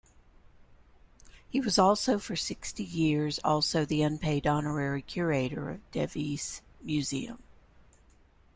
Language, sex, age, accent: English, female, 60-69, United States English